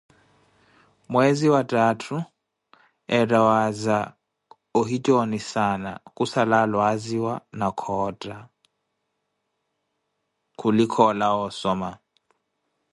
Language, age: Koti, 30-39